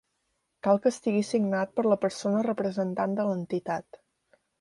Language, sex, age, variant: Catalan, female, 19-29, Central